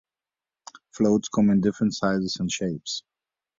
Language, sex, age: English, male, 30-39